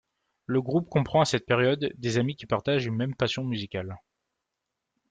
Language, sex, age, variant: French, male, 19-29, Français de métropole